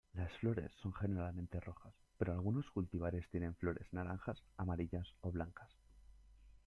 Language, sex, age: Spanish, male, 19-29